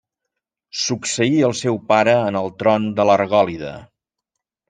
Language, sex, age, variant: Catalan, male, 50-59, Central